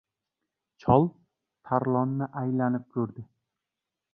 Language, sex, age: Uzbek, male, 19-29